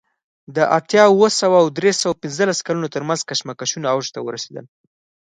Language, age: Pashto, under 19